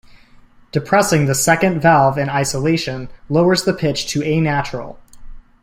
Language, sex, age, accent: English, male, 19-29, United States English